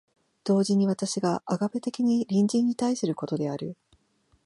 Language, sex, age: Japanese, female, 40-49